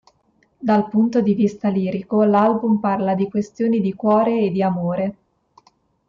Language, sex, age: Italian, female, 19-29